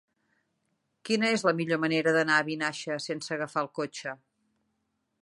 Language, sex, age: Catalan, female, 50-59